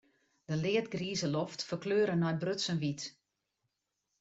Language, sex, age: Western Frisian, female, 50-59